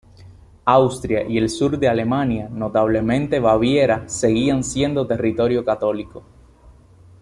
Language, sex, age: Spanish, male, 19-29